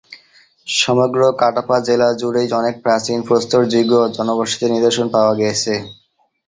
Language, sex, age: Bengali, male, 19-29